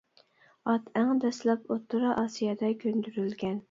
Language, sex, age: Uyghur, female, 19-29